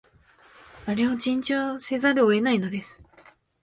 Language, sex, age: Japanese, female, 19-29